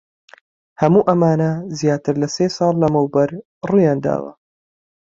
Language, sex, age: Central Kurdish, male, 19-29